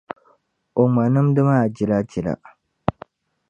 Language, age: Dagbani, 19-29